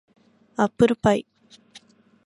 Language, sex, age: Japanese, female, under 19